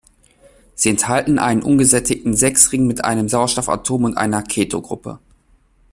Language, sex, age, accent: German, male, 19-29, Deutschland Deutsch